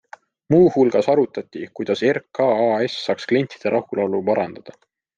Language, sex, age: Estonian, male, 19-29